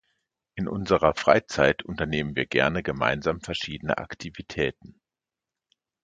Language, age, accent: German, 50-59, Deutschland Deutsch